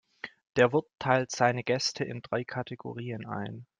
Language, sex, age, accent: German, male, 19-29, Deutschland Deutsch